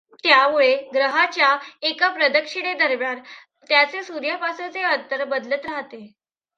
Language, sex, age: Marathi, female, under 19